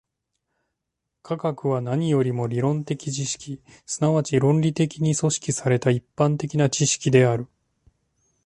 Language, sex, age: Japanese, male, 30-39